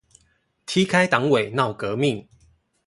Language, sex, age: Chinese, male, 40-49